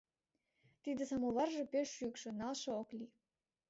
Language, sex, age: Mari, female, under 19